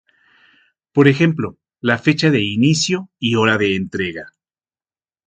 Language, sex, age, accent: Spanish, male, 50-59, México